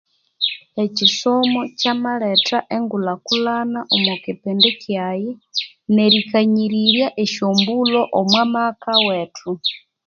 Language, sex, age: Konzo, female, 30-39